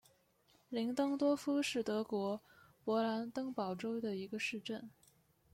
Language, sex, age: Chinese, female, 19-29